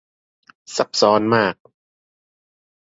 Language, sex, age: Thai, male, 30-39